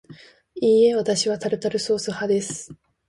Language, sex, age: Japanese, female, 19-29